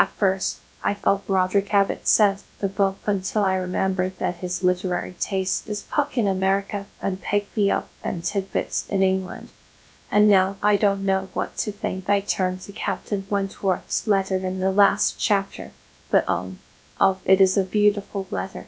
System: TTS, GradTTS